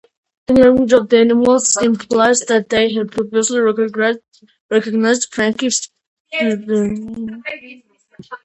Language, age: English, under 19